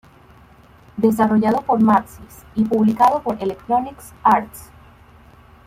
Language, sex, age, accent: Spanish, female, 19-29, Caribe: Cuba, Venezuela, Puerto Rico, República Dominicana, Panamá, Colombia caribeña, México caribeño, Costa del golfo de México